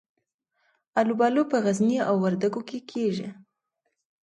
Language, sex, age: Pashto, female, 19-29